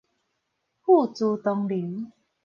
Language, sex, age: Min Nan Chinese, female, 40-49